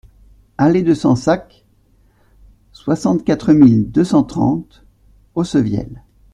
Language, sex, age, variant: French, male, 40-49, Français de métropole